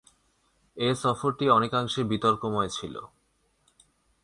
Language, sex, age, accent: Bengali, male, 19-29, Bangladeshi